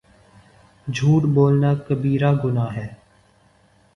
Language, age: Urdu, 19-29